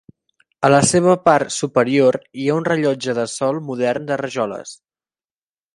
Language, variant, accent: Catalan, Central, gironí